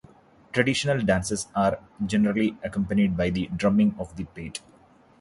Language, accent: English, India and South Asia (India, Pakistan, Sri Lanka)